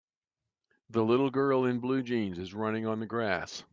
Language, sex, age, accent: English, male, 70-79, United States English